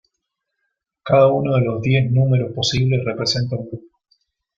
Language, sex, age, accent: Spanish, male, 30-39, Rioplatense: Argentina, Uruguay, este de Bolivia, Paraguay